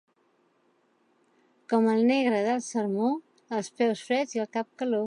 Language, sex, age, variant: Catalan, female, 40-49, Central